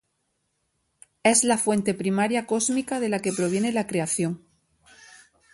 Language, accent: Spanish, España: Sur peninsular (Andalucia, Extremadura, Murcia)